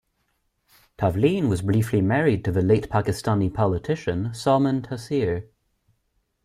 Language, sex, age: English, male, 19-29